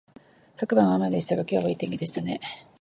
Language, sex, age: Japanese, female, 40-49